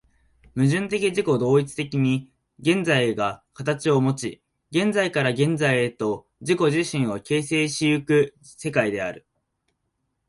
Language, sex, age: Japanese, male, 19-29